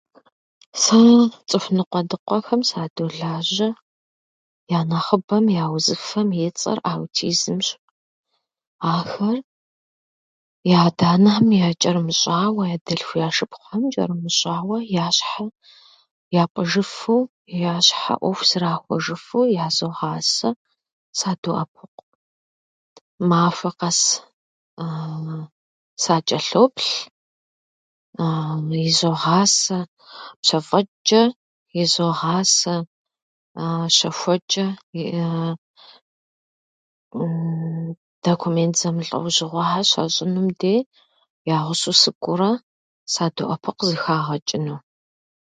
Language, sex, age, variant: Kabardian, female, 30-39, Адыгэбзэ (Къэбэрдей, Кирил, псоми зэдай)